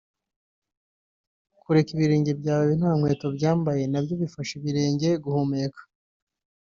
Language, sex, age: Kinyarwanda, male, 30-39